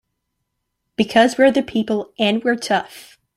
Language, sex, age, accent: English, female, under 19, United States English